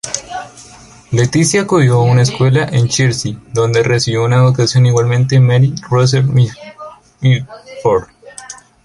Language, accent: Spanish, Andino-Pacífico: Colombia, Perú, Ecuador, oeste de Bolivia y Venezuela andina